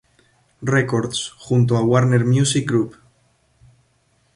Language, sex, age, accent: Spanish, male, 19-29, España: Norte peninsular (Asturias, Castilla y León, Cantabria, País Vasco, Navarra, Aragón, La Rioja, Guadalajara, Cuenca)